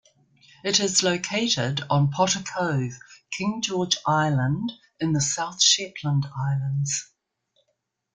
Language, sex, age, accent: English, female, 60-69, New Zealand English